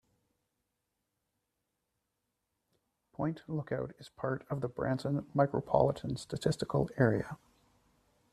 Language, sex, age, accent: English, male, 40-49, Canadian English